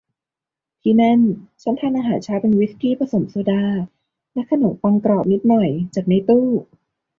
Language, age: Thai, 19-29